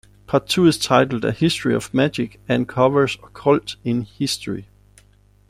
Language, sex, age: English, male, 40-49